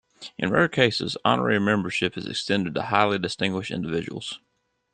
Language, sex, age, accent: English, male, 40-49, United States English